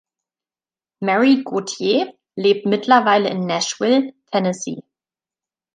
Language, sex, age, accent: German, female, 30-39, Deutschland Deutsch